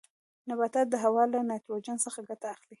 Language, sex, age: Pashto, female, 19-29